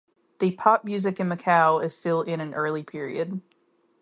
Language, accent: English, United States English